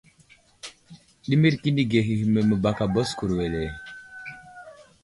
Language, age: Wuzlam, 19-29